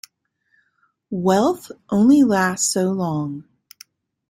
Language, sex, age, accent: English, female, 50-59, United States English